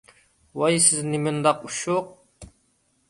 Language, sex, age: Uyghur, male, 19-29